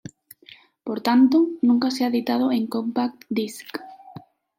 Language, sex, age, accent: Spanish, female, 19-29, España: Centro-Sur peninsular (Madrid, Toledo, Castilla-La Mancha)